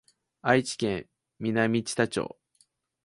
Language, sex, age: Japanese, male, 19-29